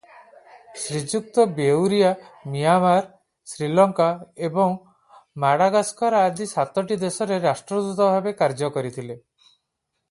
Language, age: Odia, 40-49